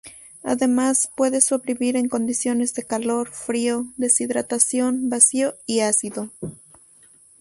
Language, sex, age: Spanish, female, under 19